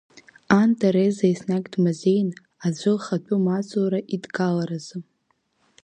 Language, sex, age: Abkhazian, female, under 19